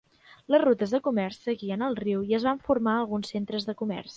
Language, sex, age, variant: Catalan, female, 19-29, Central